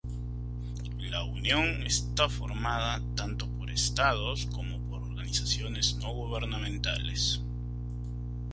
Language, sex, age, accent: Spanish, male, 30-39, Andino-Pacífico: Colombia, Perú, Ecuador, oeste de Bolivia y Venezuela andina